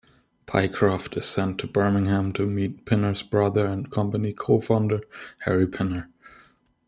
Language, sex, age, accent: English, male, 19-29, United States English